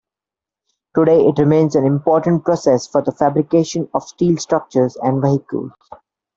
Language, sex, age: English, male, 19-29